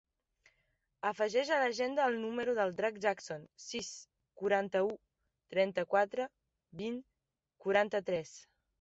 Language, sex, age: Catalan, female, 19-29